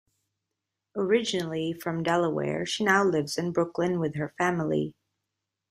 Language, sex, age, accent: English, female, 30-39, United States English